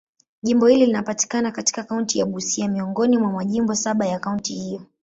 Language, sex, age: Swahili, male, 19-29